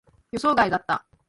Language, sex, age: Japanese, female, under 19